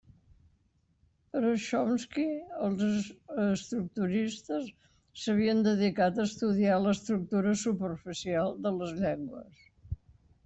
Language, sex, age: Catalan, female, 90+